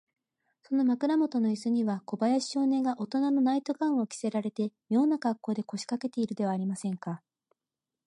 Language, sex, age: Japanese, female, 40-49